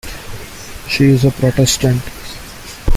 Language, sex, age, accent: English, male, 19-29, India and South Asia (India, Pakistan, Sri Lanka)